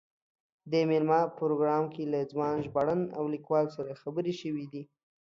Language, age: Pashto, 19-29